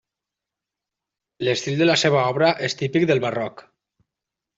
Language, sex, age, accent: Catalan, male, 30-39, valencià